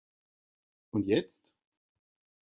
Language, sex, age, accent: German, male, 40-49, Deutschland Deutsch